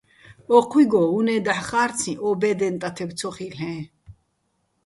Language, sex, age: Bats, female, 30-39